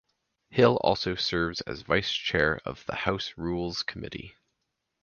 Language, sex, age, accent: English, male, 19-29, United States English